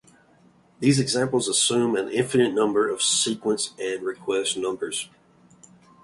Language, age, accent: English, 19-29, United States English